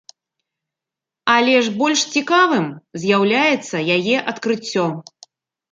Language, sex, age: Belarusian, female, 40-49